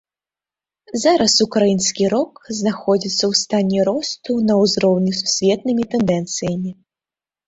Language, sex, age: Belarusian, female, under 19